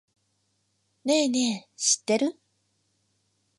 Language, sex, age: Japanese, female, 19-29